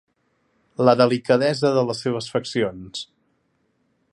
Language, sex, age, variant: Catalan, male, 19-29, Central